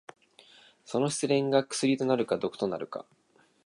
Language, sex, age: Japanese, male, 19-29